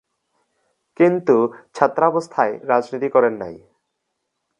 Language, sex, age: Bengali, male, under 19